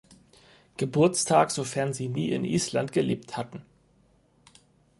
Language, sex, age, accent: German, male, 19-29, Deutschland Deutsch